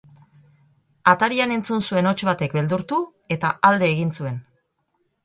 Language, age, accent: Basque, 50-59, Erdialdekoa edo Nafarra (Gipuzkoa, Nafarroa)